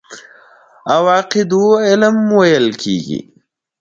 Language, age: Pashto, 19-29